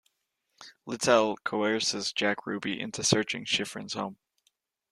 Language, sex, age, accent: English, male, 19-29, United States English